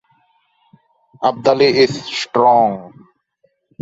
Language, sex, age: English, male, 19-29